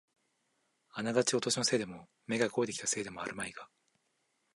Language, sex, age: Japanese, male, 19-29